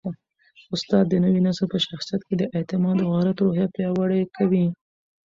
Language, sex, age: Pashto, female, 19-29